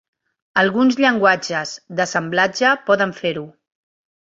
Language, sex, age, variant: Catalan, female, 50-59, Central